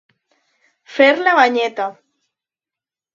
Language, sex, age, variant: Catalan, female, under 19, Alacantí